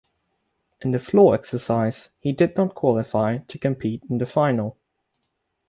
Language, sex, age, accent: English, male, 19-29, United States English; England English